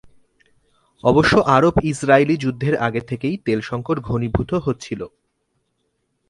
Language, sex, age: Bengali, male, 30-39